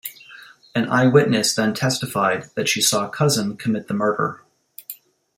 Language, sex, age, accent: English, male, 40-49, United States English